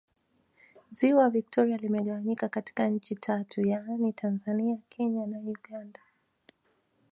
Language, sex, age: Swahili, female, 19-29